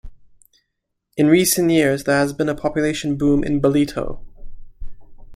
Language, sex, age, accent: English, male, 19-29, United States English